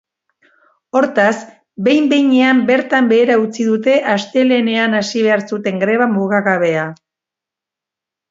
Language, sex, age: Basque, female, 60-69